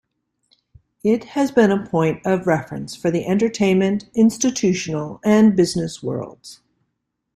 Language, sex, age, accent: English, female, 50-59, United States English